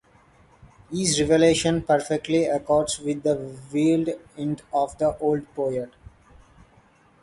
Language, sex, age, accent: English, male, 19-29, India and South Asia (India, Pakistan, Sri Lanka)